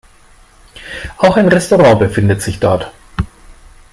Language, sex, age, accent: German, male, 40-49, Deutschland Deutsch